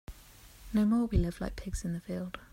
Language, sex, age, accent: English, female, 30-39, England English